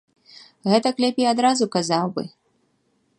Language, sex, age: Belarusian, female, 30-39